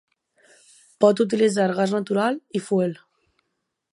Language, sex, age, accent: Catalan, female, 19-29, valencià